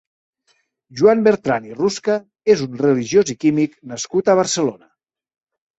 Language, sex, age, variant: Catalan, male, 40-49, Central